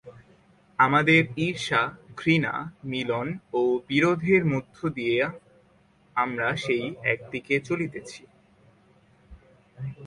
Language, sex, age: Bengali, male, 19-29